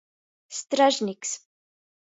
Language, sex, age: Latgalian, female, 19-29